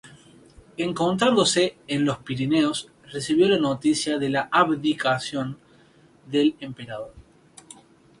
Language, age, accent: Spanish, 19-29, Rioplatense: Argentina, Uruguay, este de Bolivia, Paraguay